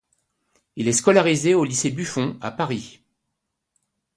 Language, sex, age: French, male, 60-69